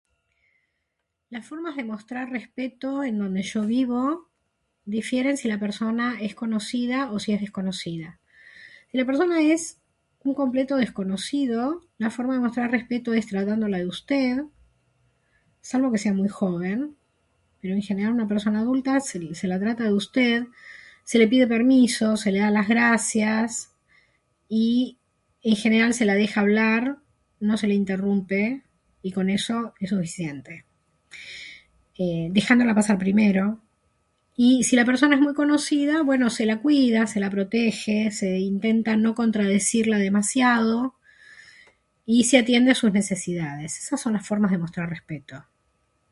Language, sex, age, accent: Spanish, female, 60-69, Rioplatense: Argentina, Uruguay, este de Bolivia, Paraguay